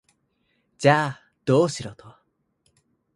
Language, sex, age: Japanese, male, 19-29